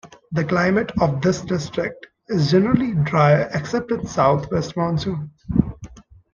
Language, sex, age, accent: English, male, 19-29, India and South Asia (India, Pakistan, Sri Lanka)